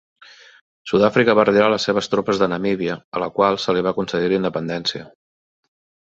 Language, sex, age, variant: Catalan, male, 40-49, Central